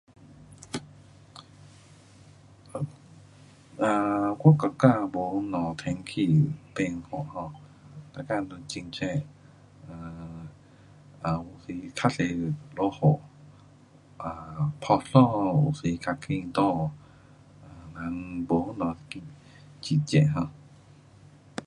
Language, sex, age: Pu-Xian Chinese, male, 40-49